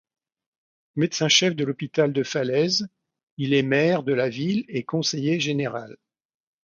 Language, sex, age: French, male, 60-69